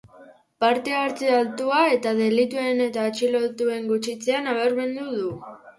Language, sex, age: Basque, female, under 19